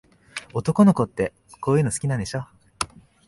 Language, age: Japanese, 19-29